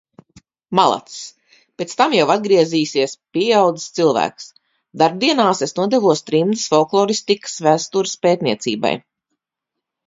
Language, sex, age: Latvian, female, 50-59